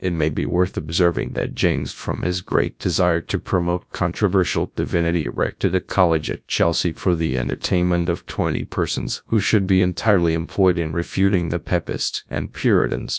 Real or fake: fake